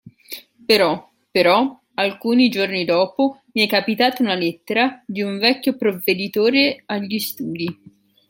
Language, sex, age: Italian, female, 19-29